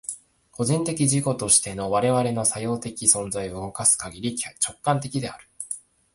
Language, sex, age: Japanese, male, 19-29